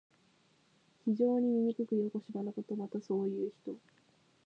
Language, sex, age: Japanese, female, 19-29